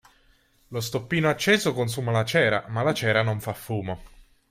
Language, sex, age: Italian, male, 19-29